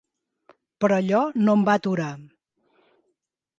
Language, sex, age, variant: Catalan, female, 50-59, Central